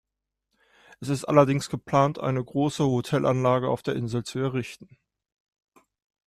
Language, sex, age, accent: German, male, 19-29, Deutschland Deutsch